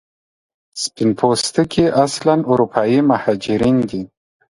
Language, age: Pashto, 30-39